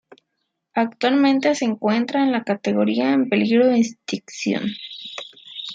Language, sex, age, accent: Spanish, female, 19-29, México